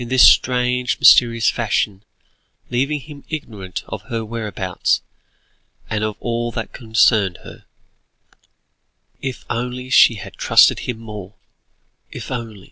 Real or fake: real